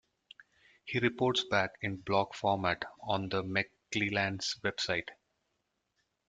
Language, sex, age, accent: English, male, 30-39, India and South Asia (India, Pakistan, Sri Lanka)